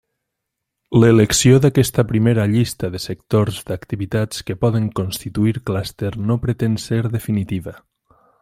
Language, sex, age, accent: Catalan, male, 19-29, valencià